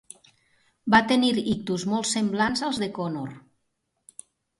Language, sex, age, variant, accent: Catalan, female, 40-49, Nord-Occidental, nord-occidental